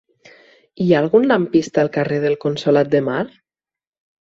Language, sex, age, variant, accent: Catalan, female, 19-29, Nord-Occidental, Lleidatà